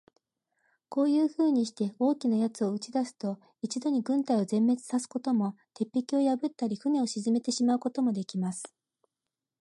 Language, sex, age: Japanese, female, 40-49